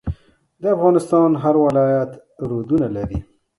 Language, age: Pashto, 40-49